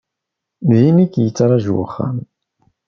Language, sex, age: Kabyle, male, 30-39